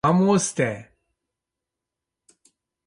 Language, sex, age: Kurdish, male, 30-39